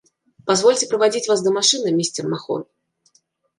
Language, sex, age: Russian, female, 30-39